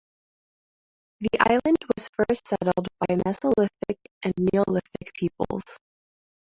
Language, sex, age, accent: English, female, 19-29, United States English